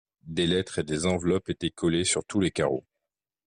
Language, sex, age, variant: French, male, 30-39, Français de métropole